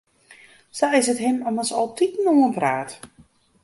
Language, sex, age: Western Frisian, female, 30-39